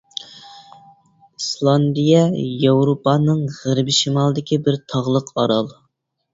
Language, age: Uyghur, 19-29